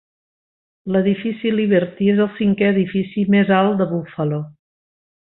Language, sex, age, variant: Catalan, female, 60-69, Central